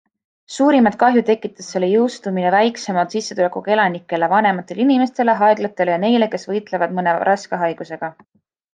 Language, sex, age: Estonian, female, 19-29